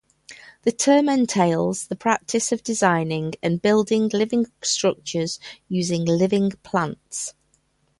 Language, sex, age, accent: English, female, 50-59, England English